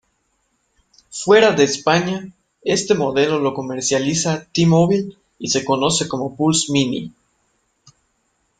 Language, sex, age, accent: Spanish, male, 19-29, México